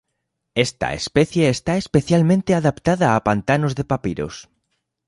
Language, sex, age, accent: Spanish, male, 19-29, España: Norte peninsular (Asturias, Castilla y León, Cantabria, País Vasco, Navarra, Aragón, La Rioja, Guadalajara, Cuenca)